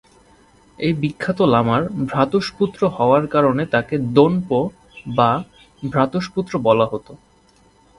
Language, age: Bengali, 19-29